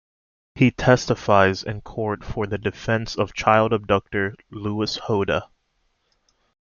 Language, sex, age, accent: English, male, 19-29, United States English